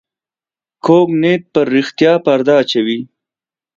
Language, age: Pashto, 30-39